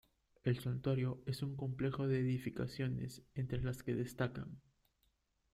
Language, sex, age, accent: Spanish, male, 19-29, Andino-Pacífico: Colombia, Perú, Ecuador, oeste de Bolivia y Venezuela andina